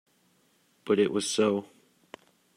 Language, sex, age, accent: English, male, 19-29, United States English